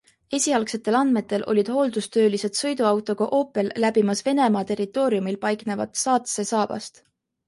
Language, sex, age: Estonian, female, 19-29